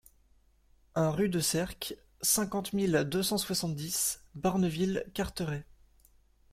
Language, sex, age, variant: French, male, 19-29, Français de métropole